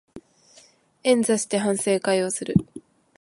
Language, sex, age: Japanese, female, 19-29